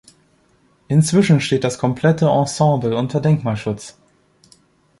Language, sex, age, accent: German, male, under 19, Deutschland Deutsch